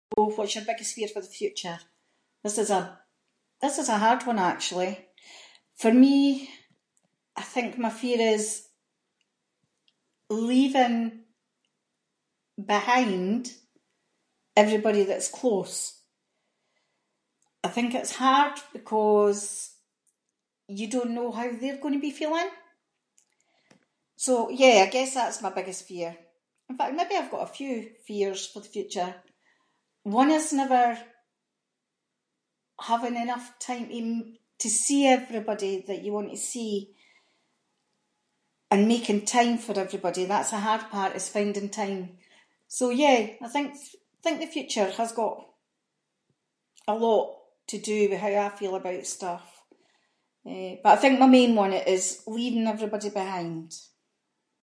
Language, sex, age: Scots, female, 50-59